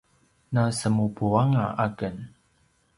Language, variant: Paiwan, pinayuanan a kinaikacedasan (東排灣語)